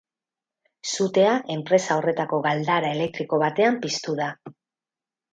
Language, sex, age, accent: Basque, female, 50-59, Mendebalekoa (Araba, Bizkaia, Gipuzkoako mendebaleko herri batzuk)